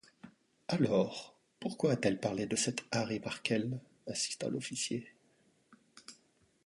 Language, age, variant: French, 40-49, Français de métropole